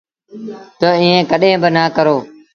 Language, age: Sindhi Bhil, under 19